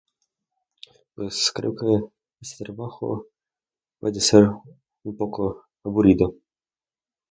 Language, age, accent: Spanish, under 19, España: Norte peninsular (Asturias, Castilla y León, Cantabria, País Vasco, Navarra, Aragón, La Rioja, Guadalajara, Cuenca)